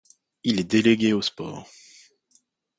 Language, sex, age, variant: French, male, 19-29, Français de métropole